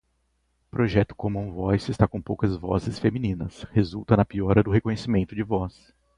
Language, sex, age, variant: Portuguese, male, 30-39, Portuguese (Brasil)